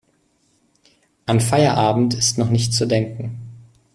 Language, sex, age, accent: German, male, 19-29, Deutschland Deutsch